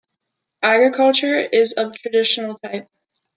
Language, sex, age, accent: English, male, 19-29, United States English